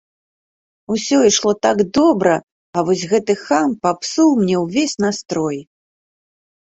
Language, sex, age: Belarusian, female, 30-39